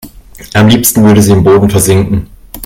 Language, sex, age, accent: German, male, 19-29, Deutschland Deutsch